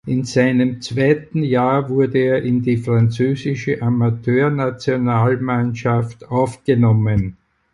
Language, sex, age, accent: German, male, 70-79, Österreichisches Deutsch